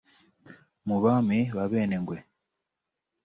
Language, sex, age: Kinyarwanda, male, 19-29